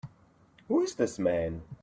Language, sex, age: English, male, 19-29